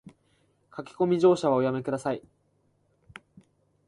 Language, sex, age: Japanese, male, 19-29